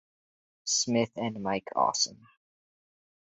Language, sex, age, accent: English, male, under 19, United States English